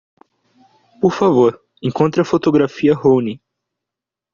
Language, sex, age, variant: Portuguese, male, 19-29, Portuguese (Brasil)